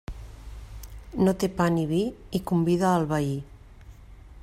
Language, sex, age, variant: Catalan, female, 50-59, Central